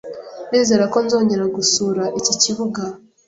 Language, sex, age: Kinyarwanda, female, 19-29